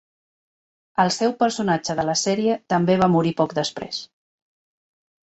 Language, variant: Catalan, Central